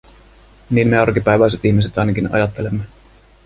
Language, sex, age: Finnish, male, 30-39